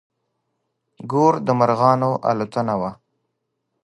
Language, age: Pashto, 30-39